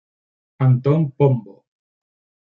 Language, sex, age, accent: Spanish, male, 40-49, España: Norte peninsular (Asturias, Castilla y León, Cantabria, País Vasco, Navarra, Aragón, La Rioja, Guadalajara, Cuenca)